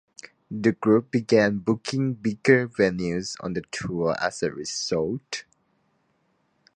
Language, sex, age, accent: English, male, 19-29, Filipino